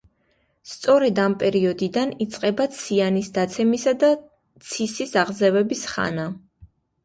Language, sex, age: Georgian, female, 19-29